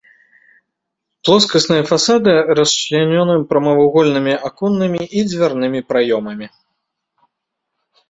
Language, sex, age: Belarusian, male, 30-39